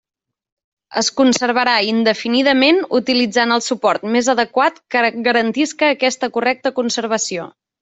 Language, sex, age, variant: Catalan, female, 19-29, Central